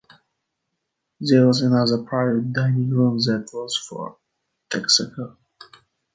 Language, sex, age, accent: English, male, 19-29, United States English